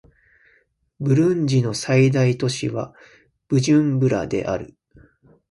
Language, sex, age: Japanese, male, 30-39